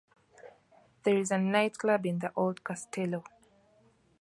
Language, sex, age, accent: English, female, 30-39, England English